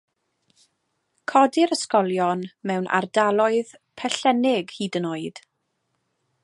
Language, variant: Welsh, Mid Wales